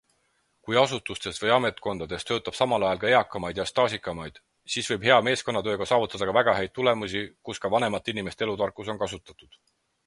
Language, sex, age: Estonian, male, 30-39